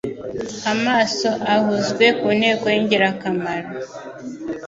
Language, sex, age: Kinyarwanda, female, 30-39